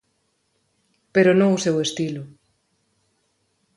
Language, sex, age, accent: Galician, female, 40-49, Neofalante